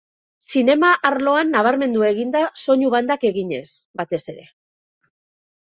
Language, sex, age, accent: Basque, female, 50-59, Mendebalekoa (Araba, Bizkaia, Gipuzkoako mendebaleko herri batzuk)